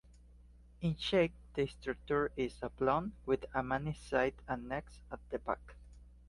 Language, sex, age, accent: English, male, 19-29, United States English